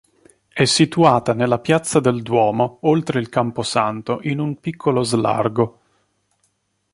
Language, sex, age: Italian, male, 30-39